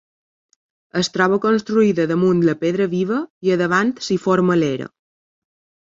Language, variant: Catalan, Balear